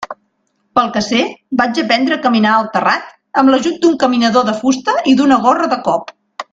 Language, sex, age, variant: Catalan, female, 40-49, Nord-Occidental